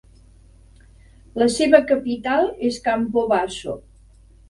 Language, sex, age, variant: Catalan, female, 60-69, Central